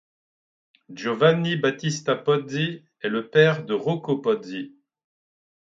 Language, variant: French, Français de métropole